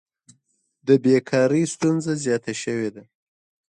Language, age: Pashto, 30-39